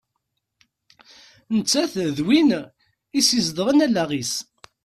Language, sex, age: Kabyle, male, 30-39